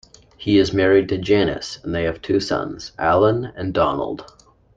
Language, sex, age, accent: English, male, 19-29, Canadian English